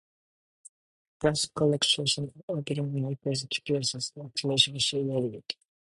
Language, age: English, 19-29